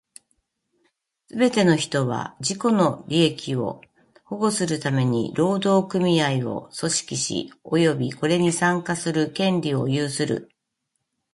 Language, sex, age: Japanese, female, 60-69